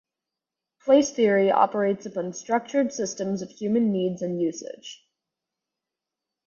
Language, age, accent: English, under 19, United States English